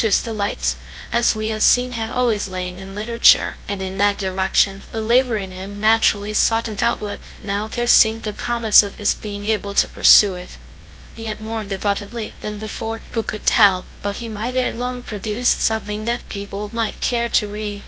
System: TTS, GlowTTS